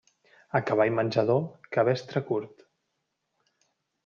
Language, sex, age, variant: Catalan, male, 30-39, Central